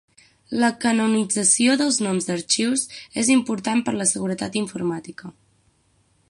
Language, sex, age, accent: Catalan, female, 19-29, central; septentrional